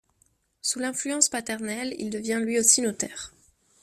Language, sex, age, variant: French, female, 19-29, Français de métropole